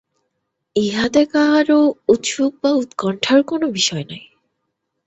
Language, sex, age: Bengali, female, 19-29